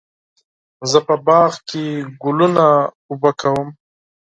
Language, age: Pashto, 19-29